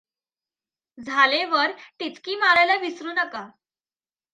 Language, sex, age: Marathi, female, under 19